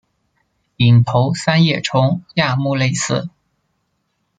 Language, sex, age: Chinese, male, 30-39